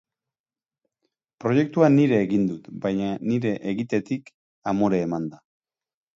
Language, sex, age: Basque, male, 30-39